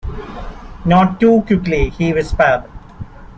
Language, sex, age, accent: English, male, 30-39, India and South Asia (India, Pakistan, Sri Lanka)